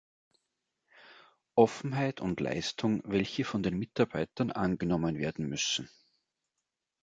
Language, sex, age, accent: German, male, 50-59, Österreichisches Deutsch